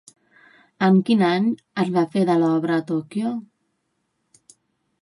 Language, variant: Catalan, Central